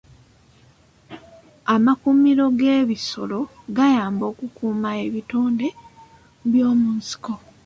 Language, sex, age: Ganda, female, 19-29